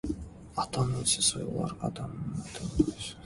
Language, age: Kazakh, 19-29